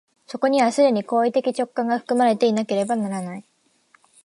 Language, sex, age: Japanese, female, 19-29